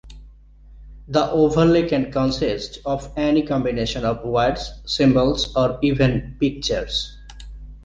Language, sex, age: English, male, 30-39